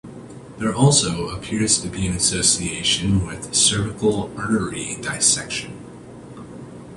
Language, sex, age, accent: English, male, 19-29, United States English